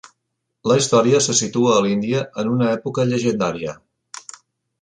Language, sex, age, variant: Catalan, male, 60-69, Central